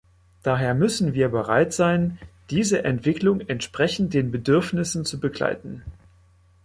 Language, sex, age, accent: German, male, 30-39, Deutschland Deutsch